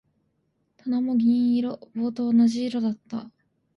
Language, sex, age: Japanese, female, 19-29